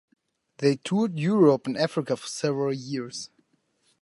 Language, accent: English, United States English